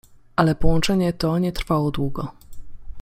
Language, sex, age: Polish, female, 19-29